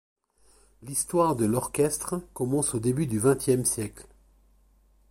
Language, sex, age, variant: French, male, 50-59, Français de métropole